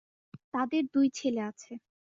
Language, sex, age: Bengali, female, under 19